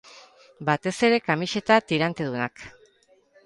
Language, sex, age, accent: Basque, female, 50-59, Erdialdekoa edo Nafarra (Gipuzkoa, Nafarroa)